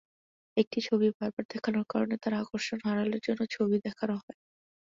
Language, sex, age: Bengali, female, 19-29